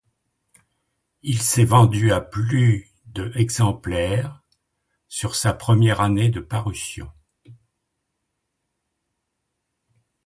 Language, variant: French, Français de métropole